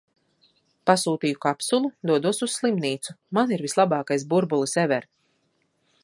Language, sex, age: Latvian, female, 30-39